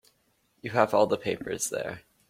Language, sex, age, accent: English, male, under 19, United States English